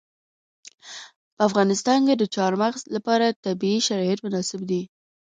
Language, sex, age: Pashto, female, 19-29